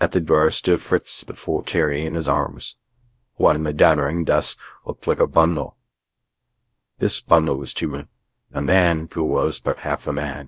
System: TTS, VITS